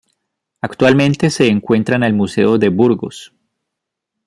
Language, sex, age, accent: Spanish, male, 19-29, Andino-Pacífico: Colombia, Perú, Ecuador, oeste de Bolivia y Venezuela andina